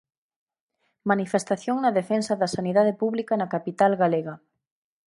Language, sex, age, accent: Galician, female, 19-29, Central (gheada); Normativo (estándar)